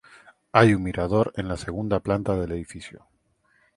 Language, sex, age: Spanish, male, 40-49